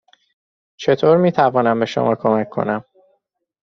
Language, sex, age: Persian, male, 19-29